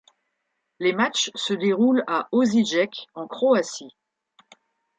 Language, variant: French, Français de métropole